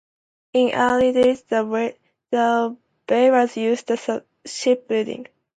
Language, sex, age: English, female, 19-29